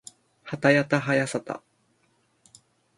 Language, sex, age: Japanese, male, 19-29